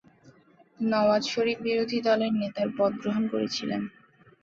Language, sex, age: Bengali, female, 19-29